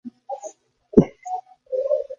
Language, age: English, 19-29